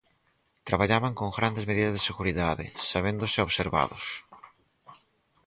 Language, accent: Galician, Normativo (estándar)